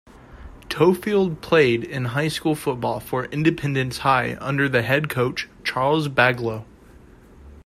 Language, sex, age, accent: English, male, under 19, United States English